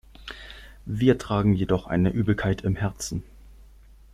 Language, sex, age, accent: German, male, 19-29, Deutschland Deutsch